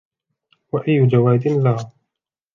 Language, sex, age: Arabic, male, 19-29